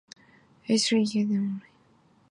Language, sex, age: English, female, 19-29